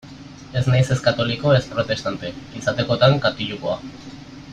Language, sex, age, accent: Basque, male, 19-29, Mendebalekoa (Araba, Bizkaia, Gipuzkoako mendebaleko herri batzuk)